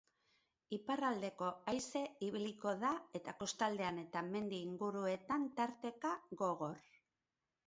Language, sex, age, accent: Basque, female, 50-59, Erdialdekoa edo Nafarra (Gipuzkoa, Nafarroa)